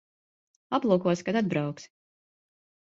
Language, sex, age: Latvian, female, 30-39